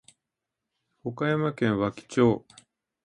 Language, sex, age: Japanese, male, 50-59